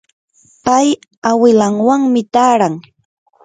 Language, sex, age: Yanahuanca Pasco Quechua, female, 19-29